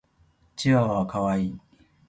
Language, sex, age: Japanese, male, 30-39